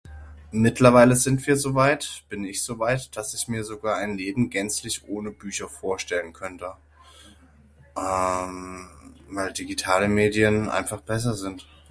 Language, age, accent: German, 30-39, Deutschland Deutsch